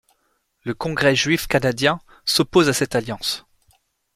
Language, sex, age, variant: French, male, 30-39, Français de métropole